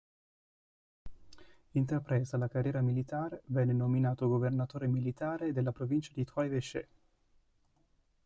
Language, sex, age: Italian, male, 19-29